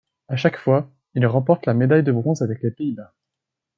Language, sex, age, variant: French, male, 19-29, Français de métropole